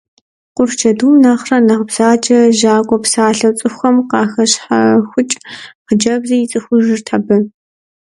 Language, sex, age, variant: Kabardian, female, under 19, Адыгэбзэ (Къэбэрдей, Кирил, псоми зэдай)